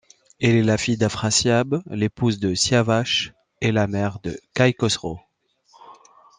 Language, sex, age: French, male, 30-39